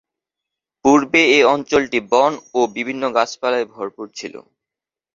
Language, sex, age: Bengali, male, 19-29